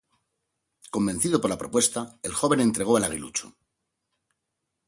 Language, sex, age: Spanish, male, 50-59